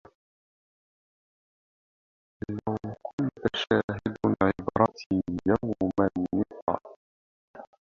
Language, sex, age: Arabic, male, 19-29